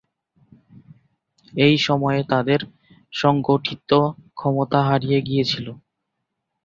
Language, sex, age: Bengali, male, 19-29